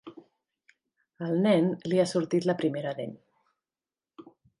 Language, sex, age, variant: Catalan, female, 40-49, Central